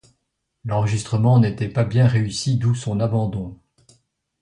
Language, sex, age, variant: French, male, 60-69, Français de métropole